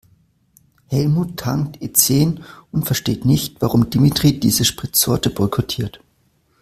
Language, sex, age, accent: German, male, 19-29, Deutschland Deutsch